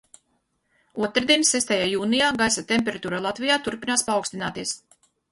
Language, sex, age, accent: Latvian, female, 50-59, Latgaliešu